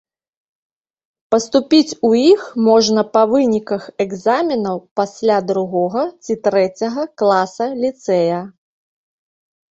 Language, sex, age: Belarusian, female, 30-39